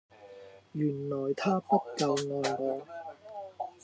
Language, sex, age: Cantonese, male, 19-29